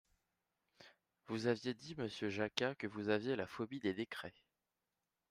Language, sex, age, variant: French, male, under 19, Français de métropole